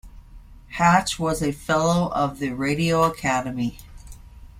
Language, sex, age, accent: English, female, 50-59, United States English